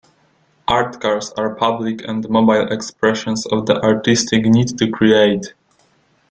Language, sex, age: English, male, 19-29